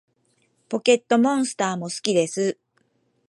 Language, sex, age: Japanese, female, 50-59